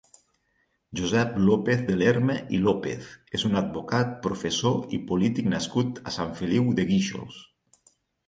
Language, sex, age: Catalan, male, 40-49